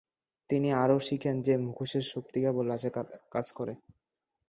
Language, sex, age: Bengali, male, 19-29